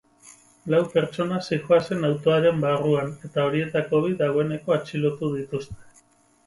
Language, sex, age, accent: Basque, male, 30-39, Mendebalekoa (Araba, Bizkaia, Gipuzkoako mendebaleko herri batzuk)